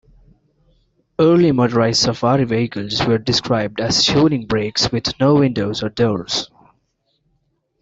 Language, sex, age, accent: English, male, 19-29, India and South Asia (India, Pakistan, Sri Lanka)